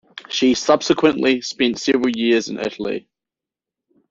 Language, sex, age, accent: English, male, 19-29, New Zealand English